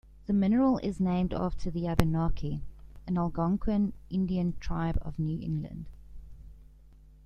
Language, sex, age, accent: English, female, 30-39, Southern African (South Africa, Zimbabwe, Namibia)